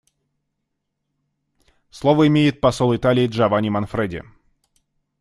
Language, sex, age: Russian, male, 19-29